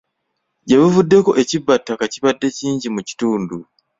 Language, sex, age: Ganda, male, 30-39